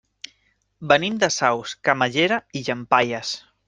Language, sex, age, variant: Catalan, male, 19-29, Central